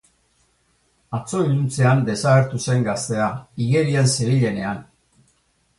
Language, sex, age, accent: Basque, male, 60-69, Erdialdekoa edo Nafarra (Gipuzkoa, Nafarroa)